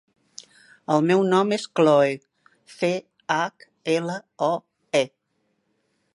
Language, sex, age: Catalan, female, 50-59